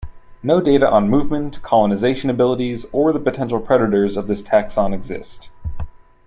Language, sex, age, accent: English, male, 30-39, United States English